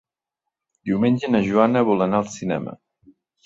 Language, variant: Catalan, Central